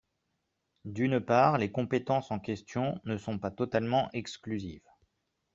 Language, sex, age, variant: French, male, 40-49, Français de métropole